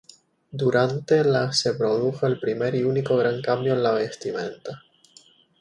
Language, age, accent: Spanish, 19-29, España: Islas Canarias